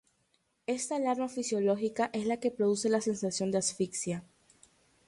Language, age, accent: Spanish, 19-29, Andino-Pacífico: Colombia, Perú, Ecuador, oeste de Bolivia y Venezuela andina